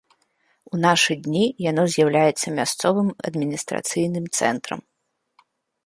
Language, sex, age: Belarusian, female, 30-39